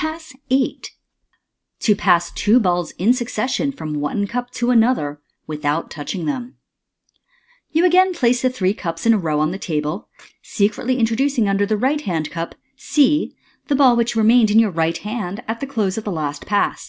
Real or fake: real